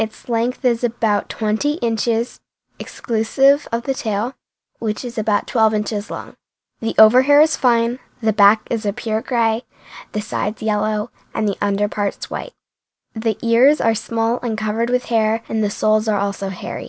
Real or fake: real